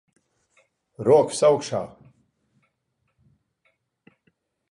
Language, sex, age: Latvian, male, 50-59